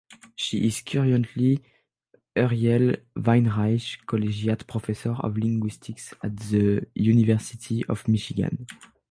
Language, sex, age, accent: English, male, under 19, french accent